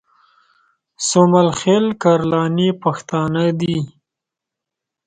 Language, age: Pashto, 19-29